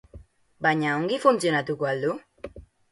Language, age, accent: Basque, under 19, Batua